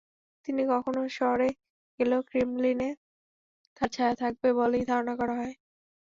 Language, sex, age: Bengali, female, 19-29